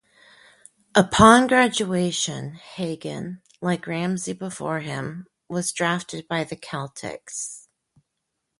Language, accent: English, Canadian English